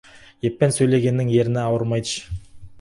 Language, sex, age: Kazakh, male, 19-29